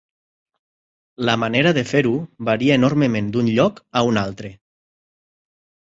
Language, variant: Catalan, Nord-Occidental